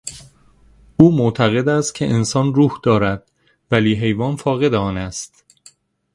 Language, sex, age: Persian, male, 30-39